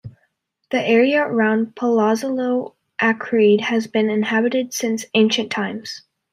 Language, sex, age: English, female, under 19